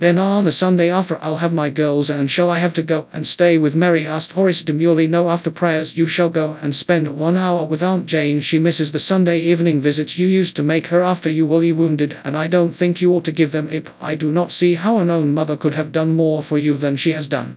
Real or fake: fake